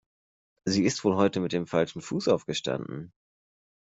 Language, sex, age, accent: German, male, 30-39, Deutschland Deutsch